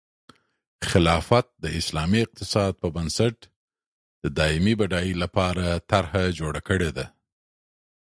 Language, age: Pashto, 50-59